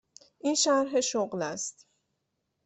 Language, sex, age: Persian, female, 30-39